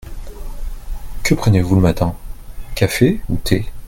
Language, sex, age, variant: French, male, 30-39, Français de métropole